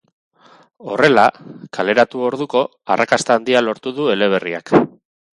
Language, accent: Basque, Erdialdekoa edo Nafarra (Gipuzkoa, Nafarroa)